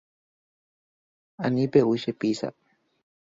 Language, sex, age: Guarani, male, 19-29